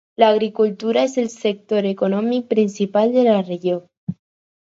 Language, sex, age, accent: Catalan, female, under 19, aprenent (recent, des del castellà)